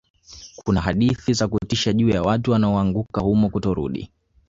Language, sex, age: Swahili, male, 19-29